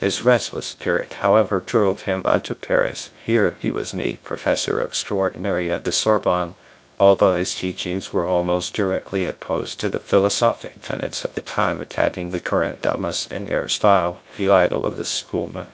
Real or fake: fake